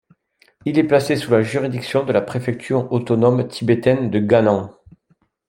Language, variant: French, Français de métropole